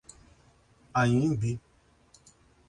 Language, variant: Portuguese, Portuguese (Brasil)